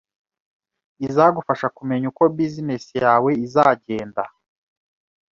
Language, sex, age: Kinyarwanda, male, 30-39